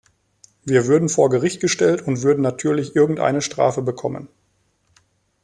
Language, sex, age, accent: German, male, 30-39, Deutschland Deutsch